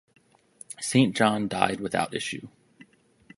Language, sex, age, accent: English, male, 19-29, United States English